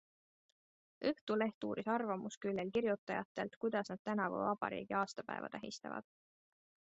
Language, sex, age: Estonian, female, 19-29